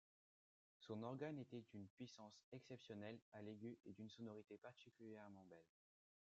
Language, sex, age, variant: French, male, under 19, Français de métropole